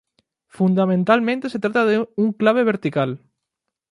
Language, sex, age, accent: Spanish, male, 19-29, España: Islas Canarias